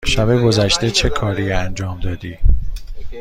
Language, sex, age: Persian, male, 30-39